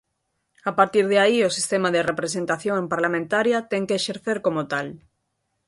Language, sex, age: Galician, female, 30-39